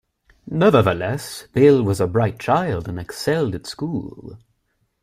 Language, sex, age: English, male, 19-29